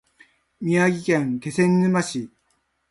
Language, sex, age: Japanese, male, 60-69